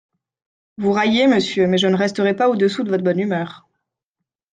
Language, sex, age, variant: French, female, 19-29, Français de métropole